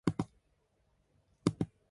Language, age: English, under 19